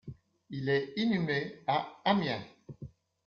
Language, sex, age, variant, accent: French, female, 60-69, Français d'Europe, Français de Belgique